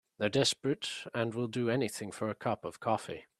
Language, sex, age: English, male, 19-29